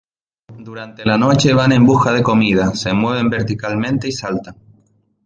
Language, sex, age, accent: Spanish, male, 19-29, España: Islas Canarias